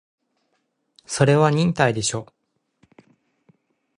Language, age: Japanese, 19-29